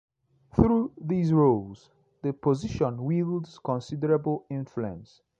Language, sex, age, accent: English, male, 19-29, Southern African (South Africa, Zimbabwe, Namibia)